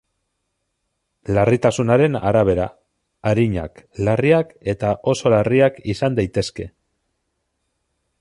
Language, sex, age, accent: Basque, male, 40-49, Mendebalekoa (Araba, Bizkaia, Gipuzkoako mendebaleko herri batzuk)